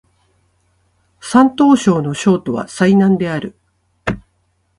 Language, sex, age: Japanese, female, 60-69